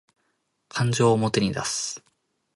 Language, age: Japanese, 19-29